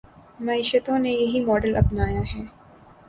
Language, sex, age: Urdu, female, 19-29